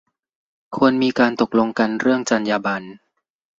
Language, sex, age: Thai, male, 19-29